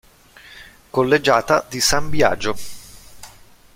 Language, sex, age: Italian, male, 30-39